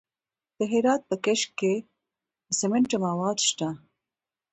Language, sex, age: Pashto, female, 19-29